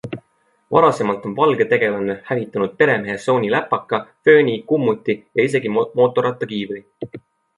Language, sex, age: Estonian, male, 19-29